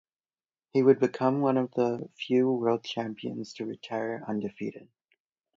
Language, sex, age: English, male, 19-29